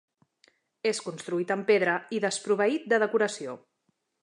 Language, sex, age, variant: Catalan, female, 30-39, Central